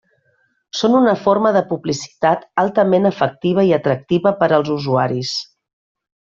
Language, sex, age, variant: Catalan, female, 40-49, Central